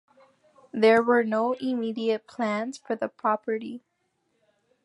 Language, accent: English, United States English